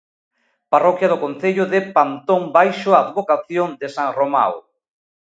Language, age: Galician, 40-49